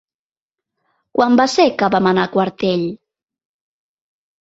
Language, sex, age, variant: Catalan, female, 40-49, Central